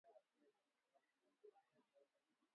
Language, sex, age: Swahili, male, 19-29